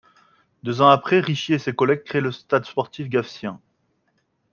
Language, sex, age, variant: French, male, 30-39, Français de métropole